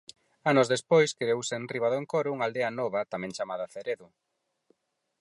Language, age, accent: Galician, 40-49, Normativo (estándar); Neofalante